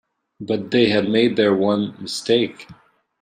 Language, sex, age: English, male, 19-29